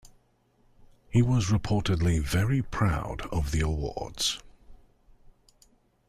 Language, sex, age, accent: English, male, 30-39, England English